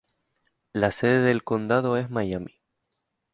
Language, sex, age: Spanish, male, 19-29